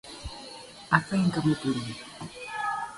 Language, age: Indonesian, 19-29